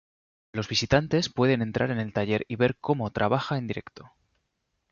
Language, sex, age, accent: Spanish, male, 30-39, España: Norte peninsular (Asturias, Castilla y León, Cantabria, País Vasco, Navarra, Aragón, La Rioja, Guadalajara, Cuenca)